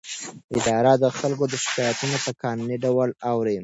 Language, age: Pashto, under 19